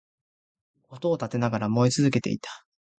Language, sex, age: Japanese, male, 19-29